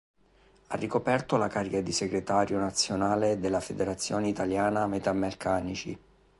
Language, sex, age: Italian, male, 30-39